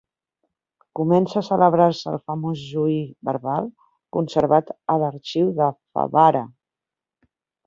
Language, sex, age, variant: Catalan, female, 40-49, Central